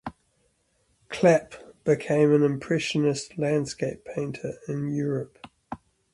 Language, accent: English, New Zealand English